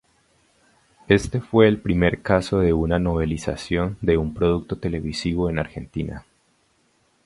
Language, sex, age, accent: Spanish, male, 30-39, Andino-Pacífico: Colombia, Perú, Ecuador, oeste de Bolivia y Venezuela andina